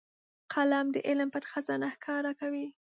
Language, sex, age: Pashto, female, 19-29